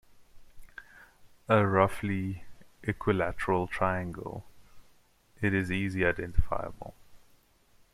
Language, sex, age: English, male, 19-29